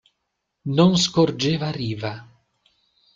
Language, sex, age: Italian, male, 50-59